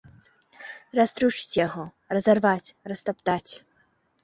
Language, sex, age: Belarusian, female, 19-29